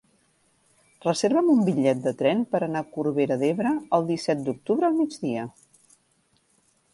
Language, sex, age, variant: Catalan, female, 40-49, Central